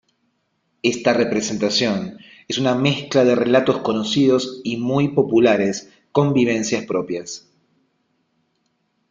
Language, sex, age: Spanish, male, 50-59